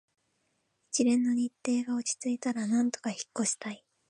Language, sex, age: Japanese, female, under 19